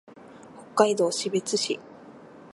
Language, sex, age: Japanese, female, 19-29